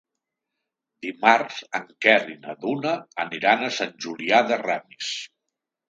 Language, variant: Catalan, Nord-Occidental